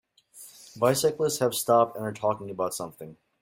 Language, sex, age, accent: English, male, 30-39, United States English